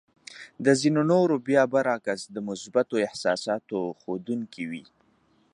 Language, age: Pashto, under 19